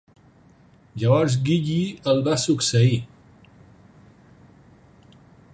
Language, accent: Catalan, central; valencià